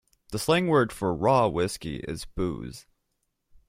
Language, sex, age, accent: English, male, 19-29, United States English